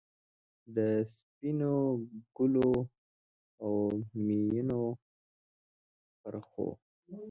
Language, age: Pashto, 19-29